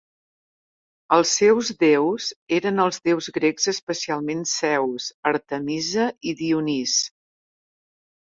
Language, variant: Catalan, Central